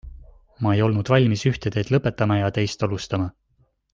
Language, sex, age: Estonian, male, 19-29